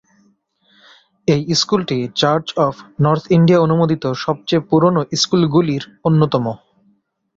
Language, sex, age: Bengali, male, 19-29